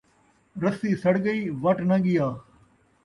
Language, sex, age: Saraiki, male, 50-59